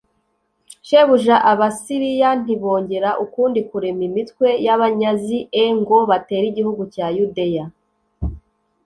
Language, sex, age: Kinyarwanda, female, 19-29